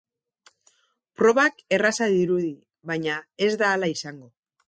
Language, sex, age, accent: Basque, female, 40-49, Mendebalekoa (Araba, Bizkaia, Gipuzkoako mendebaleko herri batzuk)